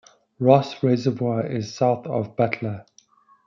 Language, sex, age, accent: English, male, 40-49, Southern African (South Africa, Zimbabwe, Namibia)